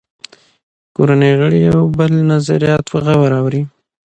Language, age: Pashto, 19-29